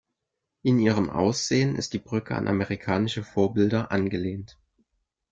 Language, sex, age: German, male, 19-29